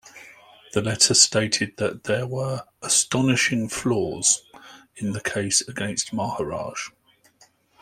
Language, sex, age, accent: English, male, 50-59, England English